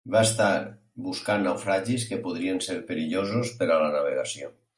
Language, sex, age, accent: Catalan, male, 60-69, valencià